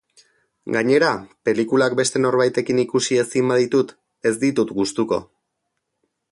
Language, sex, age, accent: Basque, male, 30-39, Erdialdekoa edo Nafarra (Gipuzkoa, Nafarroa)